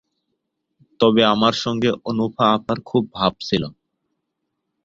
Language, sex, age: Bengali, male, 19-29